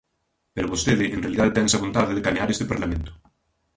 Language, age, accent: Galician, 19-29, Central (gheada)